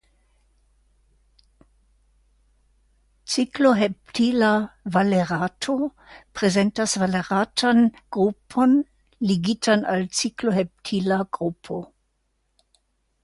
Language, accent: Esperanto, Internacia